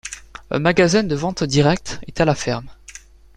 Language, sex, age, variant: French, male, 19-29, Français de métropole